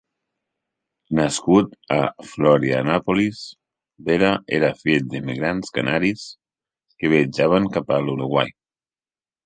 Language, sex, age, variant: Catalan, male, 30-39, Central